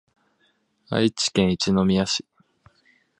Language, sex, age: Japanese, male, 19-29